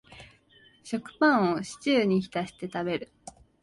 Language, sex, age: Japanese, female, 19-29